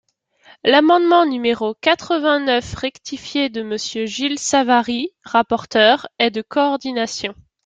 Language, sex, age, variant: French, female, 19-29, Français de métropole